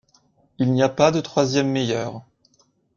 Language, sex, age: French, male, 19-29